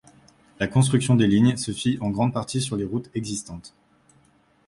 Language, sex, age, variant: French, male, 19-29, Français de métropole